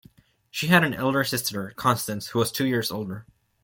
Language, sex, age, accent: English, male, under 19, United States English